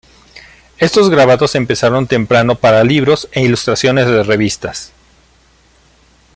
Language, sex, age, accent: Spanish, male, 40-49, México